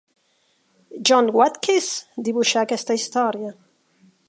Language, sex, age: Catalan, female, 50-59